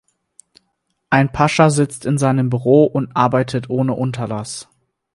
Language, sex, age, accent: German, male, 19-29, Deutschland Deutsch